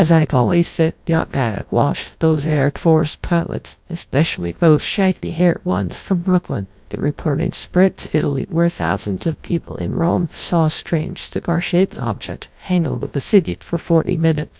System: TTS, GlowTTS